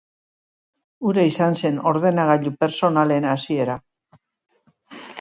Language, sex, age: Basque, female, 60-69